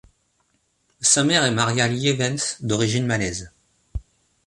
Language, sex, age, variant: French, male, 40-49, Français de métropole